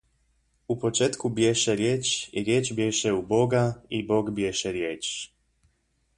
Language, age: Croatian, 19-29